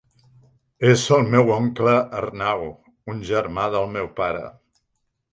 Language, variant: Catalan, Central